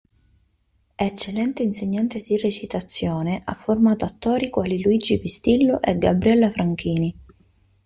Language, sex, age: Italian, female, 19-29